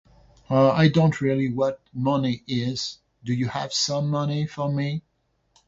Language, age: English, 60-69